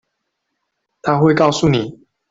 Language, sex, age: Chinese, male, 19-29